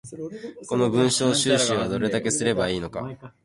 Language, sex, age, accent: Japanese, male, 19-29, 標準語